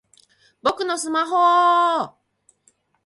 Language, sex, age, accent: Japanese, female, 40-49, 標準語